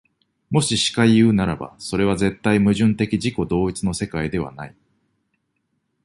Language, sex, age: Japanese, male, 40-49